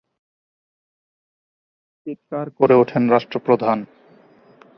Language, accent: Bengali, Native